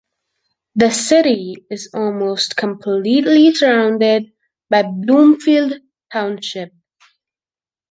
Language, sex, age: English, female, under 19